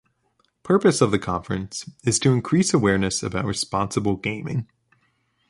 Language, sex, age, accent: English, male, 19-29, United States English